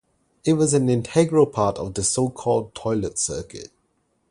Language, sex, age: English, male, 19-29